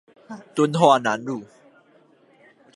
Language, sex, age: Chinese, male, under 19